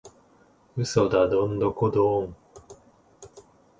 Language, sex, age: Japanese, male, 19-29